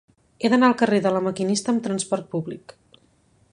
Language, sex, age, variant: Catalan, female, 19-29, Central